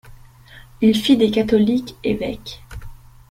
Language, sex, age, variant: French, female, under 19, Français de métropole